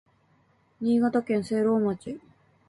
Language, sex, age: Japanese, female, 19-29